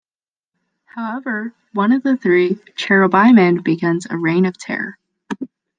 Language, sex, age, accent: English, female, under 19, United States English